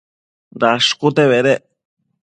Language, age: Matsés, under 19